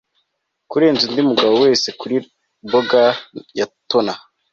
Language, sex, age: Kinyarwanda, male, under 19